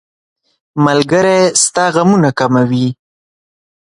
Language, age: Pashto, 19-29